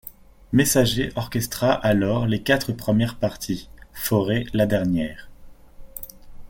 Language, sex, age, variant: French, male, 19-29, Français de métropole